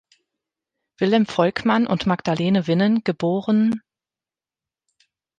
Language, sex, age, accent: German, female, 30-39, Deutschland Deutsch